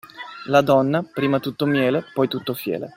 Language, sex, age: Italian, male, 30-39